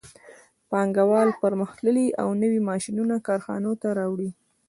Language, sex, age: Pashto, female, 19-29